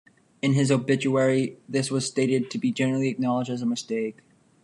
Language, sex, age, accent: English, male, 19-29, United States English